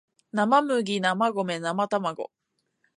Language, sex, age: Japanese, female, 19-29